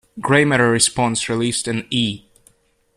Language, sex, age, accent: English, male, 19-29, Scottish English